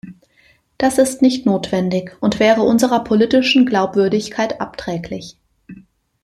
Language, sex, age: German, female, 40-49